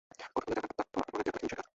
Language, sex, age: Bengali, male, 19-29